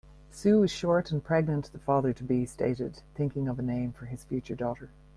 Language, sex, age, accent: English, female, 50-59, Irish English